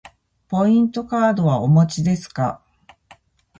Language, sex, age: Japanese, female, 40-49